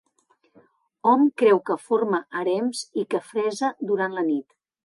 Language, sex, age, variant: Catalan, female, 50-59, Central